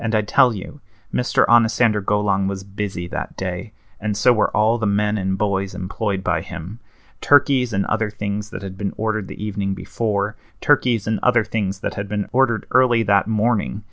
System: none